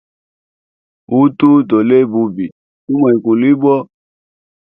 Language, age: Hemba, 30-39